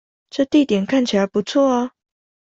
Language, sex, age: Chinese, female, under 19